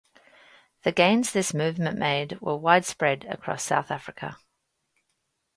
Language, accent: English, Australian English